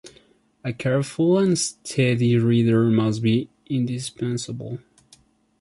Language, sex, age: English, male, 19-29